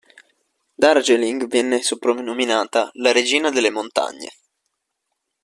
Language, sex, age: Italian, male, 19-29